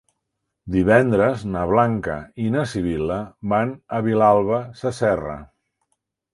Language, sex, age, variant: Catalan, male, 60-69, Central